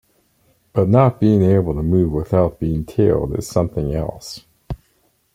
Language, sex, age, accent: English, male, 60-69, Canadian English